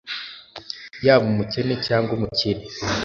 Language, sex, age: Kinyarwanda, male, under 19